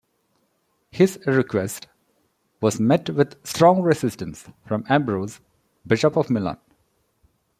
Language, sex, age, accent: English, male, 40-49, India and South Asia (India, Pakistan, Sri Lanka)